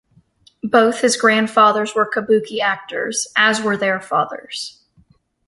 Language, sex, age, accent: English, female, 19-29, United States English